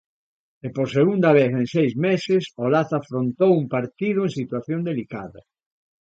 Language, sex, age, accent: Galician, male, 60-69, Atlántico (seseo e gheada)